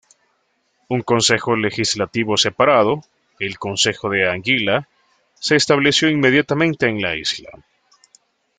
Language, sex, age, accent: Spanish, male, 30-39, América central